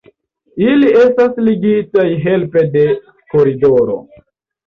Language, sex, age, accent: Esperanto, male, 19-29, Internacia